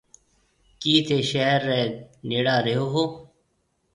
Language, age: Marwari (Pakistan), 30-39